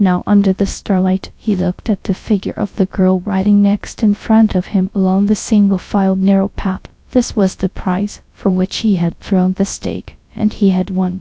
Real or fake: fake